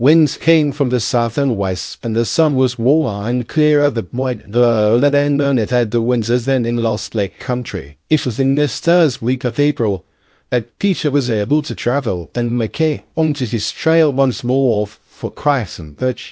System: TTS, VITS